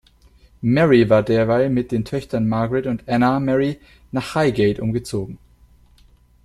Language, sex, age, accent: German, male, 19-29, Deutschland Deutsch